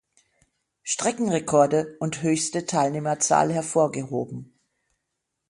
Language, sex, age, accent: German, female, 50-59, Deutschland Deutsch